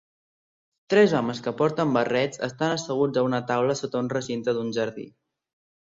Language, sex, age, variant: Catalan, male, under 19, Central